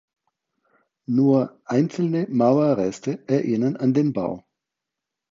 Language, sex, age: German, male, 50-59